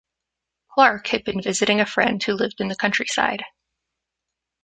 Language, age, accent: English, 19-29, United States English